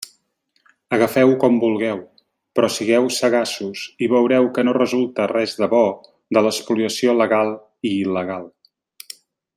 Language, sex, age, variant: Catalan, male, 40-49, Central